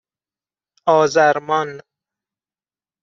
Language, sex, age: Persian, male, 30-39